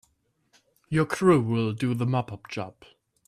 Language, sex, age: English, male, under 19